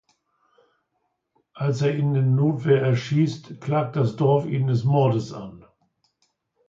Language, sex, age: German, male, 70-79